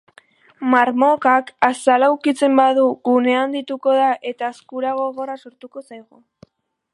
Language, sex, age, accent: Basque, female, under 19, Mendebalekoa (Araba, Bizkaia, Gipuzkoako mendebaleko herri batzuk)